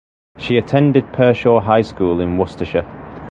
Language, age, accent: English, 30-39, England English; Northern English